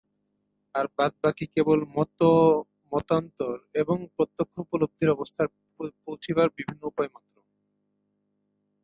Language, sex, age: Bengali, male, 19-29